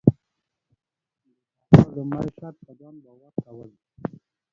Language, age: Pashto, 19-29